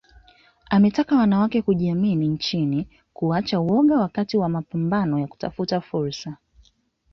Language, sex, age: Swahili, female, 19-29